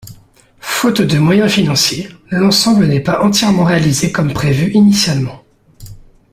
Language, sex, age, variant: French, male, 19-29, Français de métropole